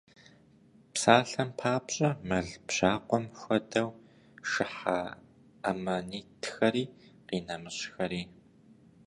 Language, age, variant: Kabardian, 19-29, Адыгэбзэ (Къэбэрдей, Кирил, псоми зэдай)